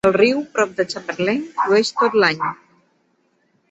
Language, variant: Catalan, Central